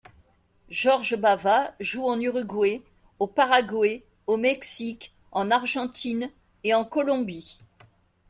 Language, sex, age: French, female, 60-69